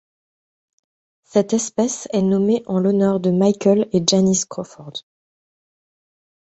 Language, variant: French, Français de métropole